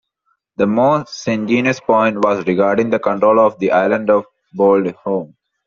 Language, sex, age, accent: English, male, 19-29, India and South Asia (India, Pakistan, Sri Lanka)